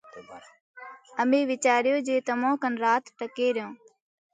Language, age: Parkari Koli, under 19